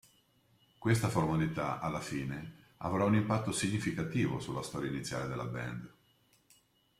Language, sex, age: Italian, male, 60-69